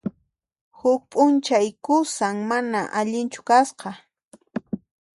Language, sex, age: Puno Quechua, female, 30-39